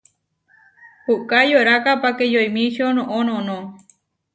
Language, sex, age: Huarijio, female, 19-29